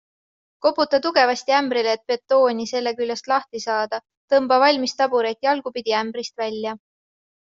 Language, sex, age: Estonian, female, 19-29